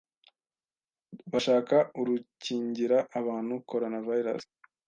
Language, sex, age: Kinyarwanda, male, 19-29